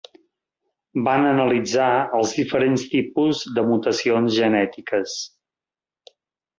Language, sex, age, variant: Catalan, male, 50-59, Central